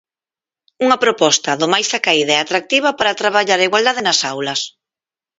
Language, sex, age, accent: Galician, female, 30-39, Normativo (estándar)